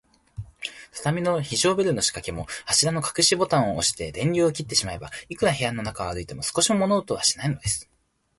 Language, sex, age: Japanese, male, 19-29